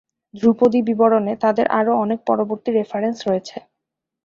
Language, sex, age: Bengali, female, under 19